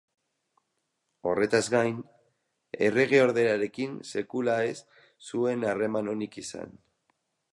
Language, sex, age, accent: Basque, male, 30-39, Mendebalekoa (Araba, Bizkaia, Gipuzkoako mendebaleko herri batzuk)